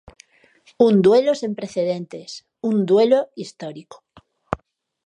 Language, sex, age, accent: Galician, female, 40-49, Oriental (común en zona oriental)